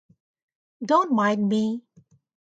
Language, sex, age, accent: English, female, 50-59, United States English